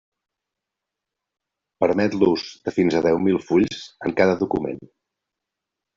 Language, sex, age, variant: Catalan, male, 50-59, Central